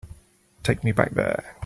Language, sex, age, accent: English, male, 40-49, England English